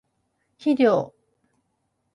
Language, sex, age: Japanese, female, 50-59